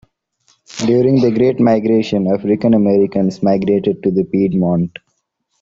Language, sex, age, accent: English, male, 19-29, India and South Asia (India, Pakistan, Sri Lanka)